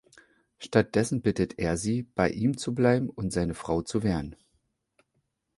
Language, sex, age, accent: German, male, 40-49, Deutschland Deutsch